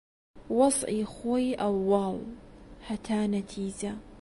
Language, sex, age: Central Kurdish, female, 19-29